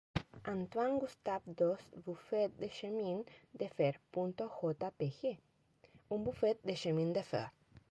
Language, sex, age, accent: Spanish, female, 30-39, Chileno: Chile, Cuyo